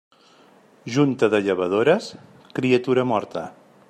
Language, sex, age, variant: Catalan, male, 40-49, Central